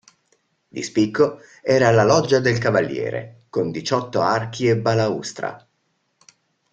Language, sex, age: Italian, male, 40-49